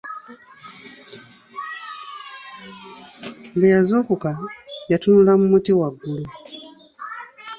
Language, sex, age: Ganda, female, 50-59